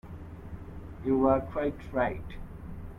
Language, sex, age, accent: English, male, 19-29, India and South Asia (India, Pakistan, Sri Lanka)